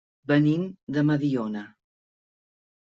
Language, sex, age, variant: Catalan, female, 40-49, Central